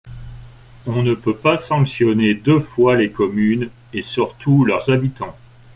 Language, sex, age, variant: French, male, 40-49, Français de métropole